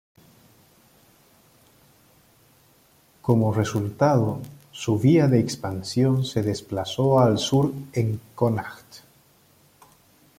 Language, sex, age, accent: Spanish, male, 30-39, Andino-Pacífico: Colombia, Perú, Ecuador, oeste de Bolivia y Venezuela andina